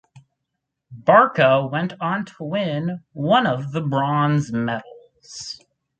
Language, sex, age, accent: English, male, under 19, United States English